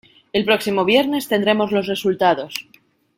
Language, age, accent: Spanish, 30-39, España: Norte peninsular (Asturias, Castilla y León, Cantabria, País Vasco, Navarra, Aragón, La Rioja, Guadalajara, Cuenca)